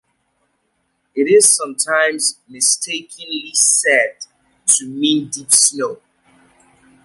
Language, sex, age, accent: English, male, 30-39, United States English